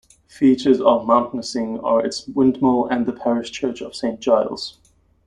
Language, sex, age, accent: English, male, 30-39, Southern African (South Africa, Zimbabwe, Namibia)